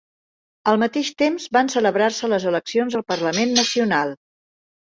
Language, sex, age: Catalan, female, 60-69